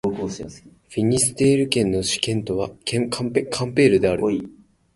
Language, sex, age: Japanese, male, 19-29